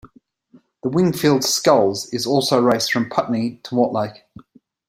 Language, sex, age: English, male, 40-49